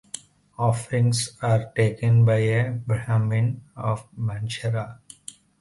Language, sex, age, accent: English, male, 19-29, India and South Asia (India, Pakistan, Sri Lanka)